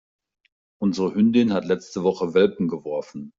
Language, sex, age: German, male, 50-59